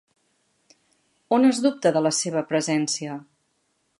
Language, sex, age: Catalan, female, 40-49